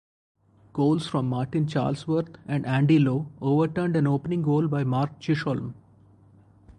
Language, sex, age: English, male, 40-49